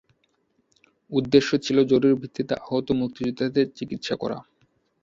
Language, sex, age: Bengali, male, 19-29